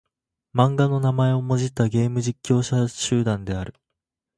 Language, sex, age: Japanese, male, under 19